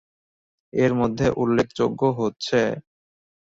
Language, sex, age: Bengali, male, 19-29